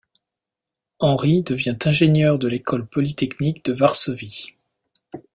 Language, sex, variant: French, male, Français de métropole